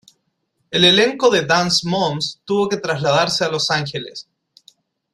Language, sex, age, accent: Spanish, male, 30-39, Chileno: Chile, Cuyo